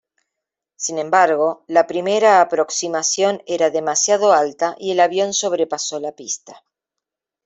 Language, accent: Spanish, Rioplatense: Argentina, Uruguay, este de Bolivia, Paraguay